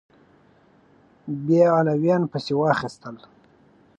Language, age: Pashto, 30-39